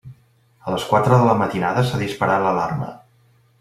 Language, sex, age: Catalan, male, 50-59